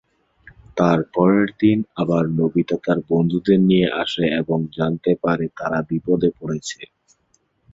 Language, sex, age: Bengali, male, 19-29